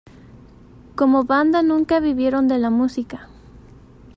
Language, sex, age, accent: Spanish, female, 19-29, México